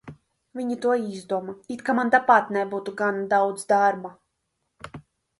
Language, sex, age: Latvian, female, 19-29